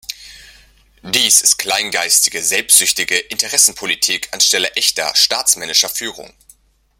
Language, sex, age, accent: German, male, 30-39, Deutschland Deutsch